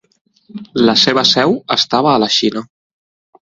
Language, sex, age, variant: Catalan, male, 30-39, Central